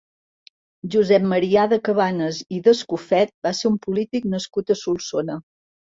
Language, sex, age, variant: Catalan, female, 50-59, Central